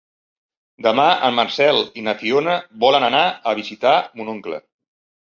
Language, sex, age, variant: Catalan, male, 40-49, Central